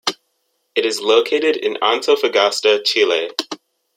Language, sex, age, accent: English, male, under 19, United States English